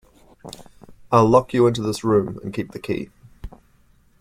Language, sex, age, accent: English, male, 30-39, New Zealand English